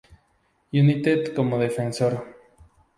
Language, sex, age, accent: Spanish, male, 19-29, México